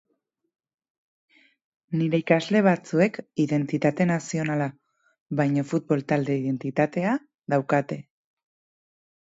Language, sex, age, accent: Basque, female, 30-39, Erdialdekoa edo Nafarra (Gipuzkoa, Nafarroa)